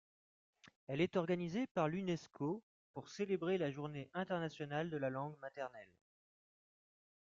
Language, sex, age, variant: French, male, 30-39, Français de métropole